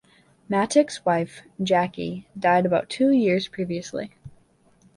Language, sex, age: English, female, 19-29